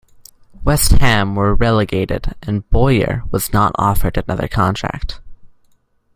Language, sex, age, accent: English, male, under 19, United States English